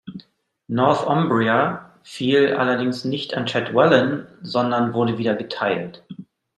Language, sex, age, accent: German, male, 40-49, Deutschland Deutsch